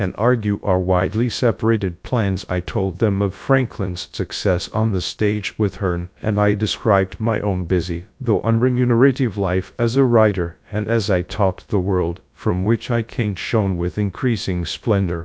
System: TTS, GradTTS